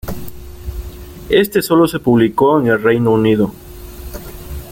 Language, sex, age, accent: Spanish, male, 19-29, México